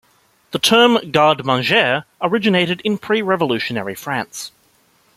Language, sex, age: English, male, 19-29